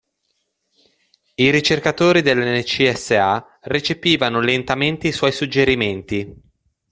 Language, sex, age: Italian, male, 19-29